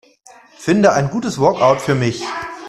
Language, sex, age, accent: German, male, 40-49, Deutschland Deutsch